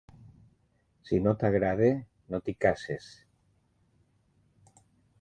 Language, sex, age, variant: Catalan, male, 50-59, Nord-Occidental